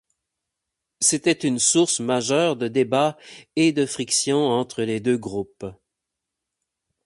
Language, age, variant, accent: French, 30-39, Français d'Amérique du Nord, Français du Canada